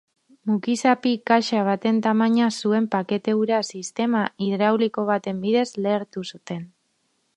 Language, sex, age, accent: Basque, female, 19-29, Mendebalekoa (Araba, Bizkaia, Gipuzkoako mendebaleko herri batzuk)